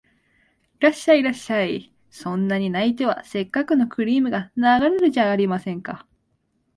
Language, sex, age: Japanese, female, 19-29